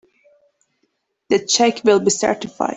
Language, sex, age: English, female, 19-29